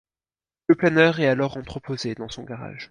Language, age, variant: French, 19-29, Français de métropole